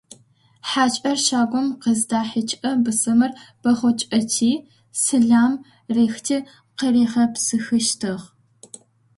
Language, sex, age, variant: Adyghe, female, under 19, Адыгабзэ (Кирил, пстэумэ зэдыряе)